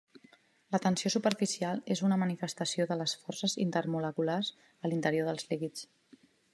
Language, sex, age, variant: Catalan, female, 30-39, Central